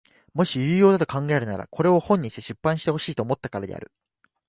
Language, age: Japanese, 19-29